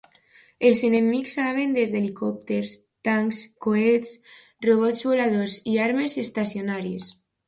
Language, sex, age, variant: Catalan, female, under 19, Alacantí